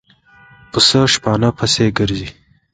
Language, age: Pashto, 19-29